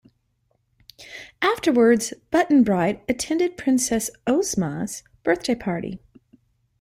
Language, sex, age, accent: English, female, 50-59, United States English